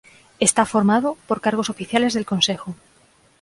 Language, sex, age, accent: Spanish, female, 30-39, España: Centro-Sur peninsular (Madrid, Toledo, Castilla-La Mancha)